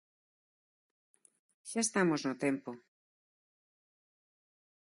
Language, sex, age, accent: Galician, female, 40-49, Normativo (estándar)